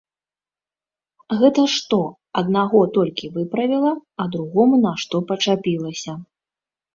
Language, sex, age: Belarusian, female, 30-39